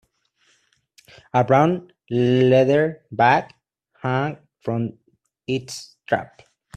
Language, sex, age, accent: English, male, 30-39, United States English